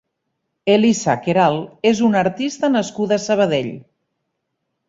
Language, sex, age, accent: Catalan, female, 40-49, Ebrenc